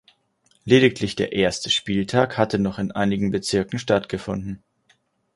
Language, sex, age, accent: German, male, 19-29, Deutschland Deutsch